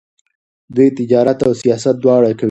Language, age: Pashto, 19-29